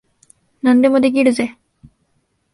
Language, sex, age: Japanese, female, 19-29